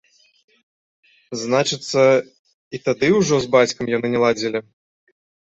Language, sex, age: Belarusian, male, 30-39